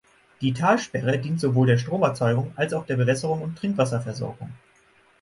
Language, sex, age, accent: German, male, 19-29, Deutschland Deutsch; Norddeutsch